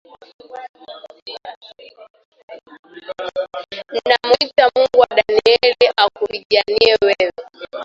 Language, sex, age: Swahili, female, 19-29